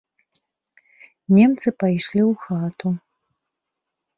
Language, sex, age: Belarusian, female, 30-39